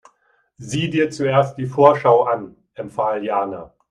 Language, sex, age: German, male, 40-49